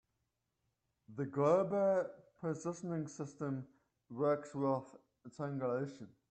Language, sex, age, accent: English, male, 30-39, United States English